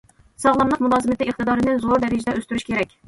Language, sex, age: Uyghur, female, 30-39